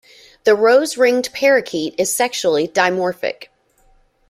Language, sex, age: English, female, 30-39